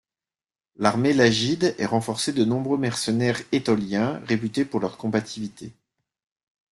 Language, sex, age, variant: French, male, 50-59, Français de métropole